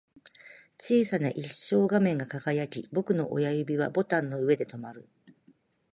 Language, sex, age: Japanese, female, 50-59